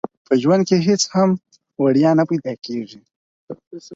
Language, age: Pashto, under 19